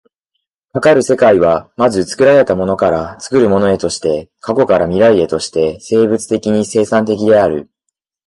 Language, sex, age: Japanese, male, 30-39